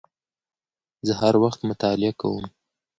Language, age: Pashto, 19-29